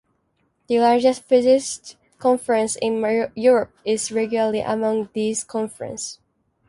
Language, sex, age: English, female, 19-29